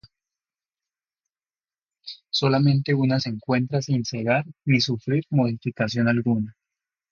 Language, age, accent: Spanish, 30-39, Andino-Pacífico: Colombia, Perú, Ecuador, oeste de Bolivia y Venezuela andina